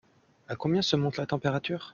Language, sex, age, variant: French, male, 19-29, Français de métropole